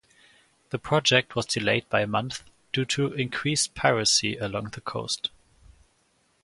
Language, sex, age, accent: English, male, 19-29, England English